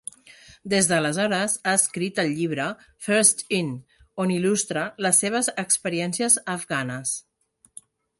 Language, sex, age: Catalan, female, 40-49